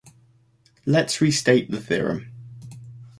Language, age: English, 19-29